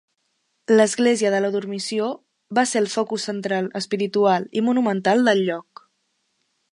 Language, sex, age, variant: Catalan, female, under 19, Central